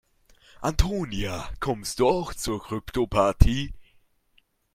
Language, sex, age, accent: German, male, under 19, Österreichisches Deutsch